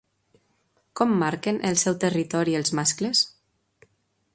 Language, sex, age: Catalan, female, 30-39